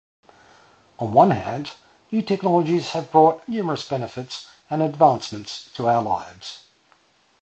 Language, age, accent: English, 50-59, Australian English